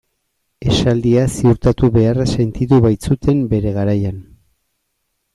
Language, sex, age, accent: Basque, male, 50-59, Erdialdekoa edo Nafarra (Gipuzkoa, Nafarroa)